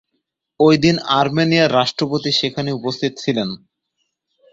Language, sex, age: Bengali, male, 19-29